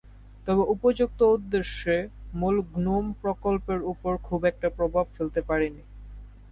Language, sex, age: Bengali, male, under 19